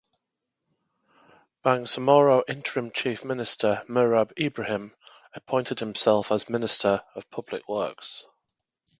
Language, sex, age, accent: English, male, 40-49, England English